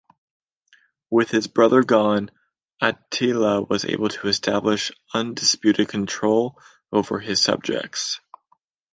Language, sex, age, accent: English, male, 19-29, United States English